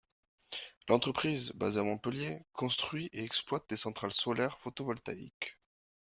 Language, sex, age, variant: French, male, 30-39, Français de métropole